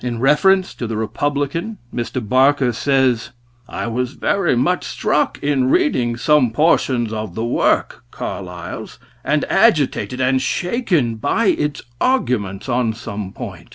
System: none